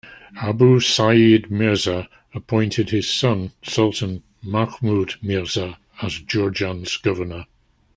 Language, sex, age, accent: English, male, 60-69, England English